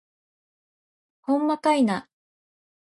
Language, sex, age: Japanese, female, 19-29